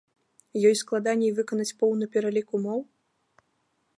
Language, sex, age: Belarusian, female, 19-29